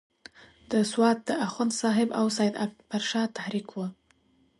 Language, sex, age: Pashto, female, 19-29